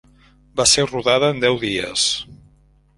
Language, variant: Catalan, Central